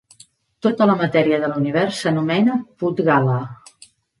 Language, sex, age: Catalan, female, 50-59